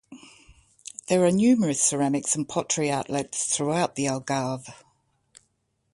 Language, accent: English, Australian English